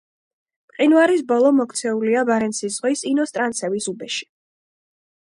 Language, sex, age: Georgian, female, under 19